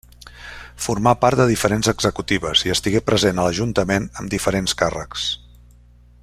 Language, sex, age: Catalan, male, 60-69